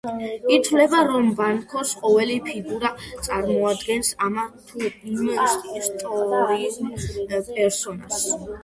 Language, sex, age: Georgian, female, under 19